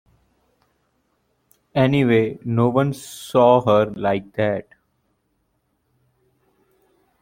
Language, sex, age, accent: English, male, 19-29, India and South Asia (India, Pakistan, Sri Lanka)